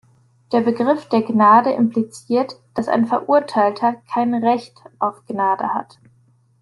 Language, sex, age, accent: German, female, 19-29, Deutschland Deutsch